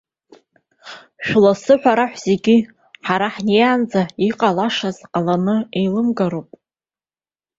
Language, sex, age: Abkhazian, female, 30-39